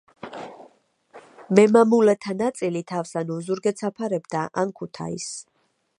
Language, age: Georgian, 30-39